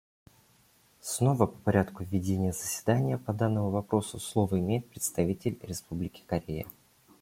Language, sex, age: Russian, male, 19-29